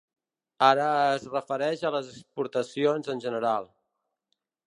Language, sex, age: Catalan, male, 40-49